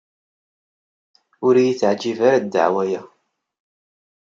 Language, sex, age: Kabyle, male, 30-39